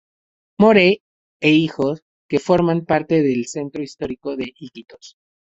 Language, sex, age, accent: Spanish, male, 19-29, México